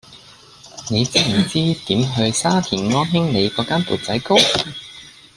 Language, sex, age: Cantonese, male, 19-29